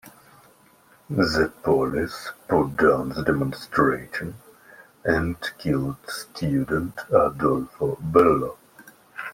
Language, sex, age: English, male, 19-29